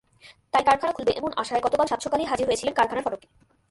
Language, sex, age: Bengali, female, 19-29